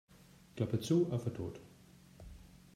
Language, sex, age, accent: German, male, 30-39, Deutschland Deutsch